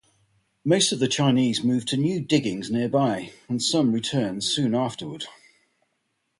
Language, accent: English, England English